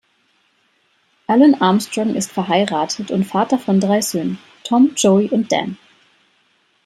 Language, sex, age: German, female, 30-39